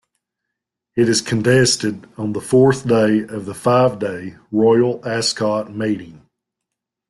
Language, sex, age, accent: English, male, 40-49, United States English